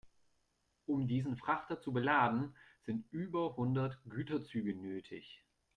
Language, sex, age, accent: German, male, 30-39, Deutschland Deutsch